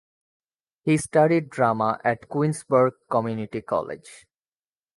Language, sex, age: English, male, 19-29